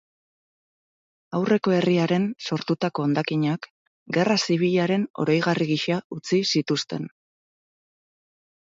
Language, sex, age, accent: Basque, female, 30-39, Mendebalekoa (Araba, Bizkaia, Gipuzkoako mendebaleko herri batzuk)